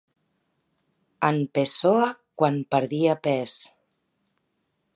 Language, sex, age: Catalan, female, 40-49